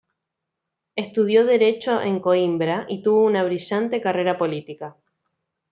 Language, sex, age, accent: Spanish, female, 19-29, Rioplatense: Argentina, Uruguay, este de Bolivia, Paraguay